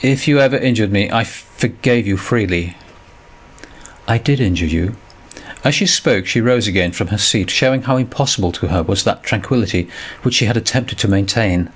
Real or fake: real